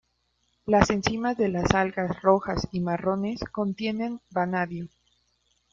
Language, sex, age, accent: Spanish, female, 19-29, México